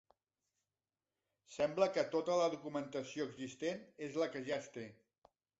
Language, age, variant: Catalan, 50-59, Central